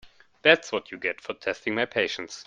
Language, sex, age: English, male, 19-29